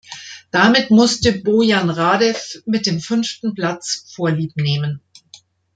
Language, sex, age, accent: German, female, 50-59, Deutschland Deutsch